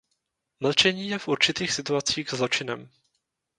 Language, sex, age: Czech, male, 19-29